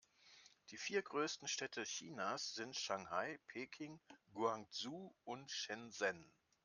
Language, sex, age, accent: German, male, 60-69, Deutschland Deutsch